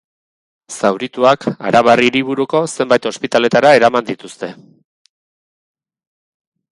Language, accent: Basque, Erdialdekoa edo Nafarra (Gipuzkoa, Nafarroa)